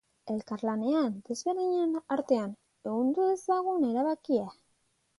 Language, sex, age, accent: Basque, female, 19-29, Mendebalekoa (Araba, Bizkaia, Gipuzkoako mendebaleko herri batzuk)